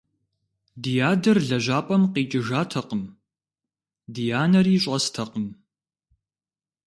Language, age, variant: Kabardian, 19-29, Адыгэбзэ (Къэбэрдей, Кирил, псоми зэдай)